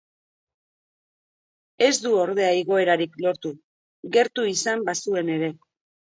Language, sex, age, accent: Basque, female, 40-49, Mendebalekoa (Araba, Bizkaia, Gipuzkoako mendebaleko herri batzuk)